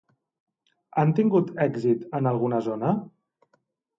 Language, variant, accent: Catalan, Central, central